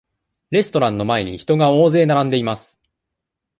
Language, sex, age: Japanese, male, 19-29